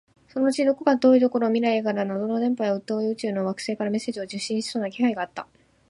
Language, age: Japanese, 19-29